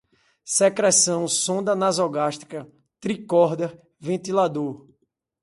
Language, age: Portuguese, 40-49